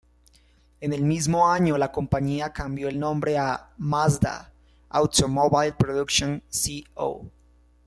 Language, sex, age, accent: Spanish, male, 19-29, Caribe: Cuba, Venezuela, Puerto Rico, República Dominicana, Panamá, Colombia caribeña, México caribeño, Costa del golfo de México